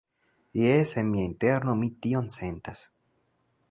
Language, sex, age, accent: Esperanto, male, 19-29, Internacia